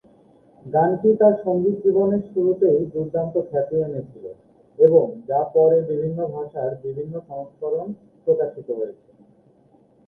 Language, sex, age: Bengali, male, 19-29